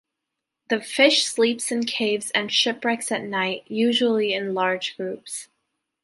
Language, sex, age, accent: English, female, 19-29, Canadian English